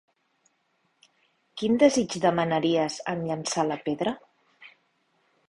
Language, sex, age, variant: Catalan, female, 40-49, Septentrional